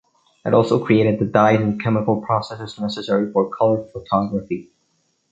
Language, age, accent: English, 90+, United States English